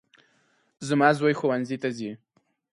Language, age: Pashto, 19-29